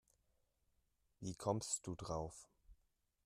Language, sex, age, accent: German, male, 19-29, Deutschland Deutsch